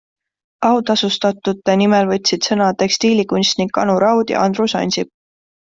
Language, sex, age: Estonian, female, 19-29